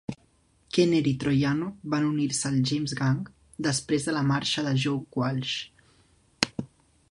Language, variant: Catalan, Central